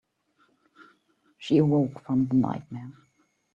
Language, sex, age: English, female, 50-59